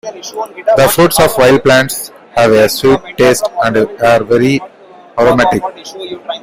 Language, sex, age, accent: English, male, 19-29, India and South Asia (India, Pakistan, Sri Lanka)